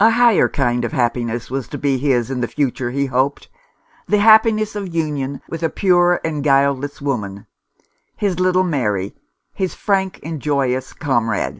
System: none